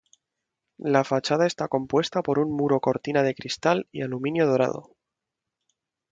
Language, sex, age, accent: Spanish, male, 19-29, España: Centro-Sur peninsular (Madrid, Toledo, Castilla-La Mancha)